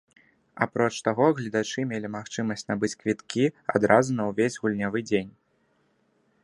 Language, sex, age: Belarusian, male, 19-29